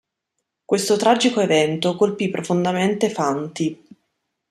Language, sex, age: Italian, female, 19-29